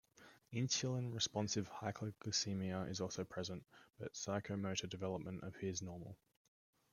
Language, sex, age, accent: English, male, 19-29, Australian English